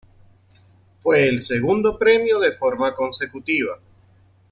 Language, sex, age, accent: Spanish, male, 40-49, Caribe: Cuba, Venezuela, Puerto Rico, República Dominicana, Panamá, Colombia caribeña, México caribeño, Costa del golfo de México